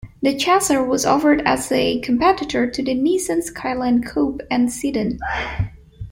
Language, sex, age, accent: English, female, 19-29, United States English